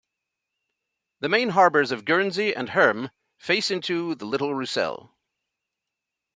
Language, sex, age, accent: English, male, 50-59, United States English